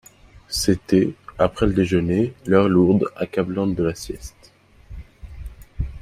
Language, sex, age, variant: French, male, 19-29, Français de métropole